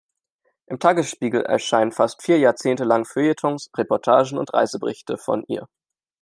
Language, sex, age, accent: German, male, 19-29, Deutschland Deutsch